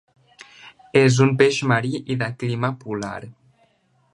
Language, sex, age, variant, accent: Catalan, male, under 19, Central, central